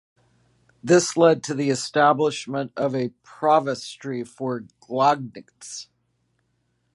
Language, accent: English, United States English